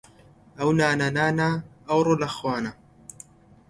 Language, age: Central Kurdish, 19-29